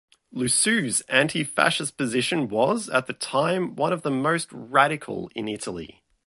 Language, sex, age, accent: English, male, 30-39, Australian English